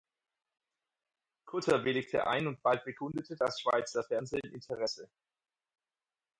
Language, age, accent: German, 30-39, Deutschland Deutsch